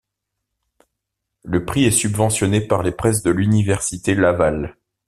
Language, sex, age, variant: French, male, 30-39, Français de métropole